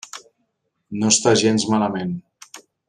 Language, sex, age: Catalan, male, 40-49